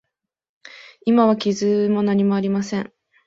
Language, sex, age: Japanese, female, 19-29